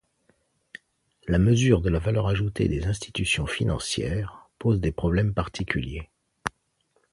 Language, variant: French, Français de métropole